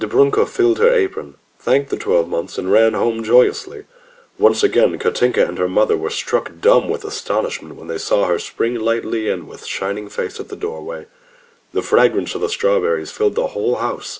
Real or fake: real